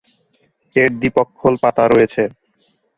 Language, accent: Bengali, Native